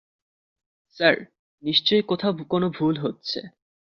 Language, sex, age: Bengali, male, under 19